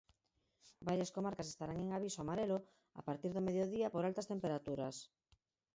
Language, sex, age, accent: Galician, female, 40-49, Central (gheada)